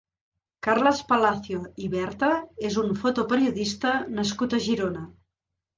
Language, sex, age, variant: Catalan, female, 40-49, Central